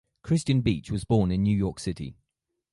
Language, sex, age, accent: English, male, 19-29, England English